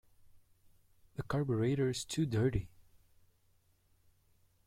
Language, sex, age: English, male, 30-39